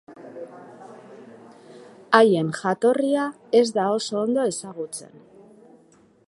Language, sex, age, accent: Basque, female, 30-39, Mendebalekoa (Araba, Bizkaia, Gipuzkoako mendebaleko herri batzuk)